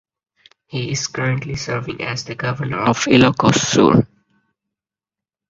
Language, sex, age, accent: English, male, 19-29, India and South Asia (India, Pakistan, Sri Lanka)